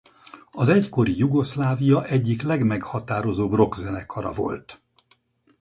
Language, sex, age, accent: Hungarian, male, 70-79, budapesti